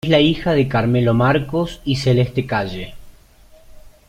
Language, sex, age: Spanish, male, 30-39